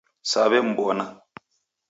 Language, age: Taita, 19-29